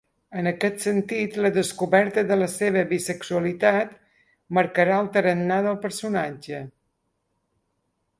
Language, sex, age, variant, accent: Catalan, female, 50-59, Balear, menorquí